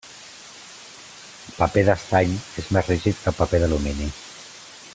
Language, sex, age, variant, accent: Catalan, male, 50-59, Central, central